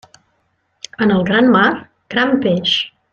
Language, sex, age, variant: Catalan, female, 50-59, Central